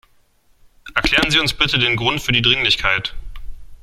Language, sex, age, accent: German, male, 19-29, Deutschland Deutsch